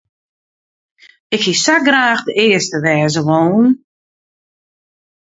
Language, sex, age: Western Frisian, female, 60-69